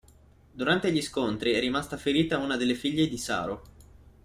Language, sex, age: Italian, male, 19-29